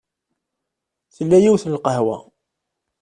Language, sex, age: Kabyle, male, 30-39